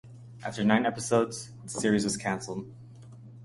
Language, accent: English, United States English